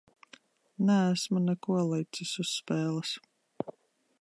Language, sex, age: Latvian, female, 30-39